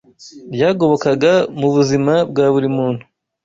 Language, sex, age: Kinyarwanda, male, 19-29